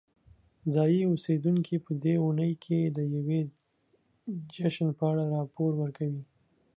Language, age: Pashto, 19-29